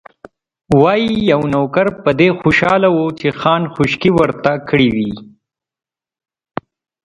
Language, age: Pashto, 30-39